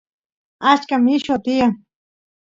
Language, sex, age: Santiago del Estero Quichua, female, 50-59